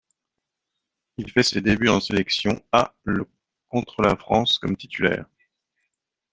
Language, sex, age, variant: French, male, 40-49, Français de métropole